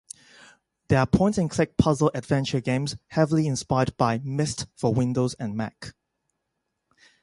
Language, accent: English, Hong Kong English